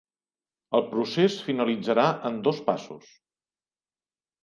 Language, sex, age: Catalan, male, 40-49